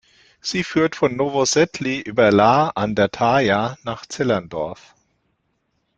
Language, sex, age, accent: German, male, 40-49, Deutschland Deutsch